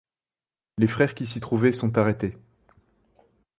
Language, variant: French, Français de métropole